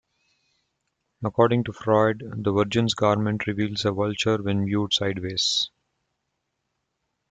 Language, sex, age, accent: English, male, 40-49, India and South Asia (India, Pakistan, Sri Lanka)